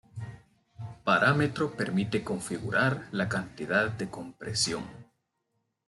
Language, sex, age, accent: Spanish, male, 19-29, América central